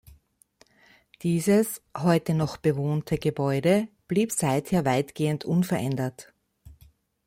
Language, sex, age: German, female, 50-59